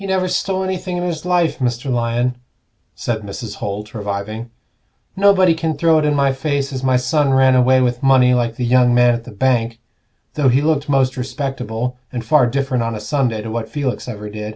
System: none